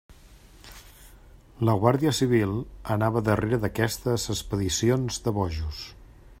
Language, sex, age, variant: Catalan, male, 50-59, Central